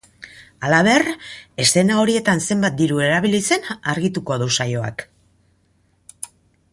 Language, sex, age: Basque, female, 50-59